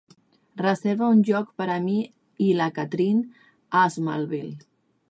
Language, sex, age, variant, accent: Catalan, female, 30-39, Central, central